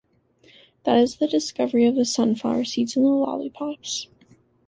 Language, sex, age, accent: English, female, 19-29, United States English